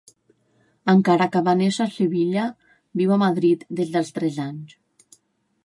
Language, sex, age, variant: Catalan, female, 19-29, Central